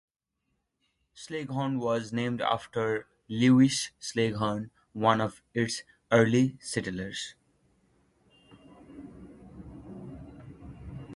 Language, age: English, 19-29